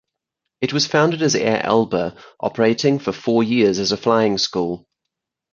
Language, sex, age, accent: English, male, 30-39, England English; New Zealand English